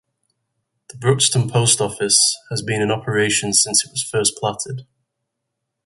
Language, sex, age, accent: English, male, 19-29, England English